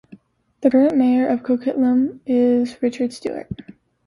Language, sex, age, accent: English, female, 19-29, United States English